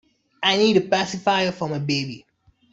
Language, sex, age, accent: English, male, 19-29, India and South Asia (India, Pakistan, Sri Lanka)